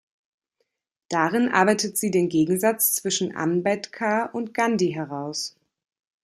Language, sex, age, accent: German, female, 30-39, Deutschland Deutsch